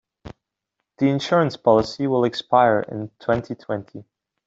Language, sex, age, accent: English, male, 19-29, England English